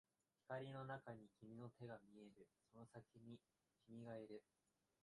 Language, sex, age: Japanese, male, 19-29